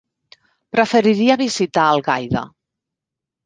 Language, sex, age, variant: Catalan, female, 40-49, Central